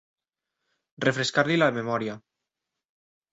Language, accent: Catalan, valencià